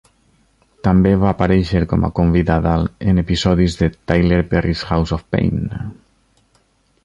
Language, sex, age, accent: Catalan, male, 40-49, valencià